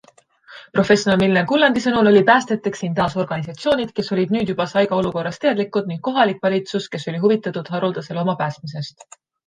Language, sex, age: Estonian, female, 19-29